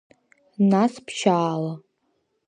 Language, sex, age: Abkhazian, female, under 19